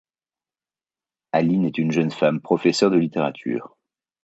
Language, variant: French, Français de métropole